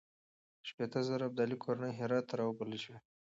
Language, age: Pashto, 19-29